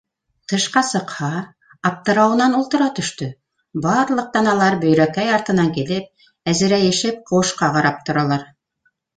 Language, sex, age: Bashkir, female, 50-59